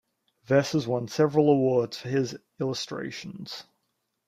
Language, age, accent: English, 19-29, Australian English